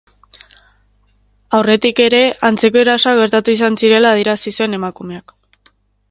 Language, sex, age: Basque, male, 30-39